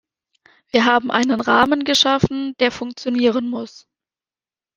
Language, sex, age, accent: German, female, 19-29, Deutschland Deutsch